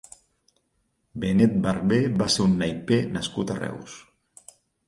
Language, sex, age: Catalan, male, 40-49